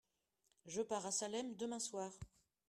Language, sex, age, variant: French, female, 60-69, Français de métropole